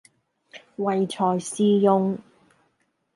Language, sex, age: Cantonese, female, 40-49